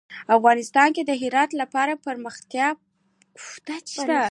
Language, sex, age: Pashto, female, 30-39